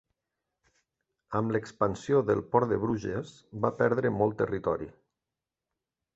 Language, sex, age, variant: Catalan, male, 40-49, Nord-Occidental